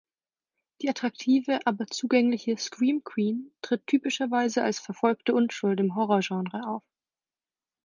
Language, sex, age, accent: German, female, 19-29, Deutschland Deutsch